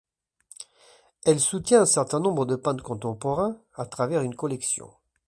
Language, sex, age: French, male, 50-59